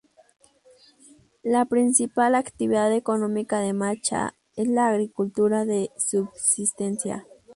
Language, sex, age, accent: Spanish, female, under 19, México